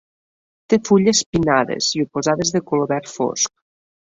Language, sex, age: Catalan, female, 30-39